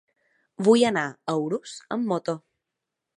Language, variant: Catalan, Balear